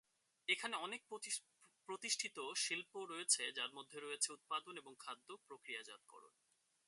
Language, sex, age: Bengali, male, 19-29